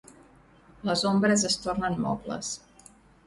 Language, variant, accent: Catalan, Central, central